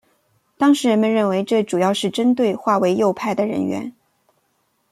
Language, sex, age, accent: Chinese, female, 30-39, 出生地：吉林省